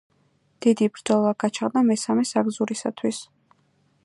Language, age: Georgian, under 19